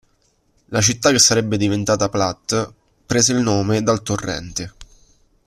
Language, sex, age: Italian, male, 19-29